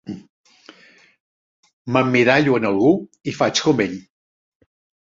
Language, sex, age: Catalan, male, 70-79